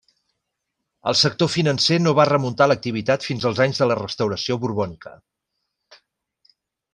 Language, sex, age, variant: Catalan, male, 40-49, Central